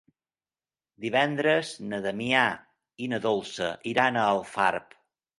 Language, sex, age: Catalan, male, 50-59